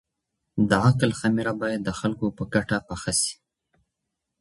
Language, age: Pashto, 30-39